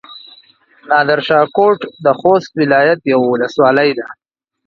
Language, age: Pashto, 19-29